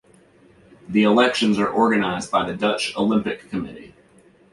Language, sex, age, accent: English, male, 19-29, United States English